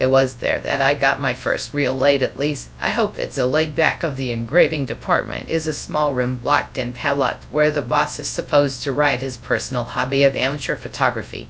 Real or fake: fake